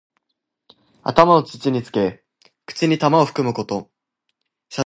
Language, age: Japanese, 19-29